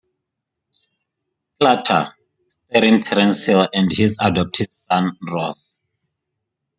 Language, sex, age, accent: English, male, 19-29, Southern African (South Africa, Zimbabwe, Namibia)